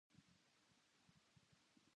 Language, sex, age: Japanese, female, under 19